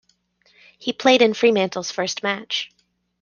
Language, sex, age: English, female, 30-39